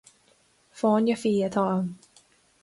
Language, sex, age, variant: Irish, female, 19-29, Gaeilge na Mumhan